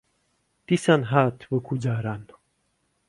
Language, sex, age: Central Kurdish, male, 30-39